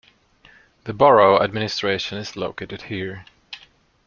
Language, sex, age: English, male, 30-39